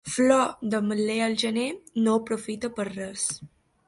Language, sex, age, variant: Catalan, female, 19-29, Balear